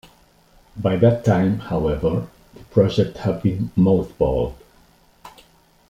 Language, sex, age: English, male, 50-59